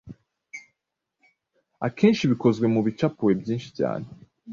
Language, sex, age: Kinyarwanda, male, 19-29